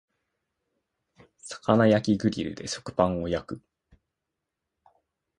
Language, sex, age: Japanese, male, 19-29